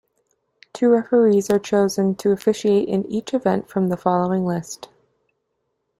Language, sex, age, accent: English, female, 19-29, United States English